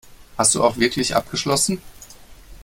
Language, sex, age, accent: German, male, 40-49, Deutschland Deutsch